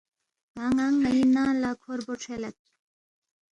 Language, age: Balti, 19-29